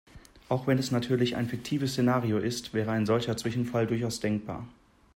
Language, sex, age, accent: German, male, 30-39, Deutschland Deutsch